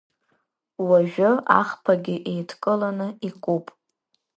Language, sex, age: Abkhazian, female, under 19